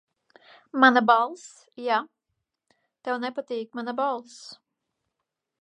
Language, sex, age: Latvian, female, 19-29